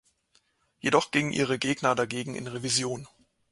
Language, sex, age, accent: German, male, 19-29, Deutschland Deutsch